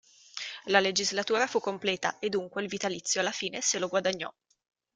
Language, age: Italian, 19-29